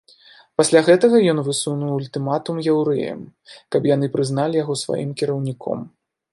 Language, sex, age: Belarusian, male, 19-29